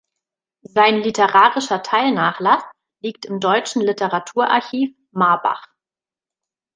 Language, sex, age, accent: German, female, 30-39, Deutschland Deutsch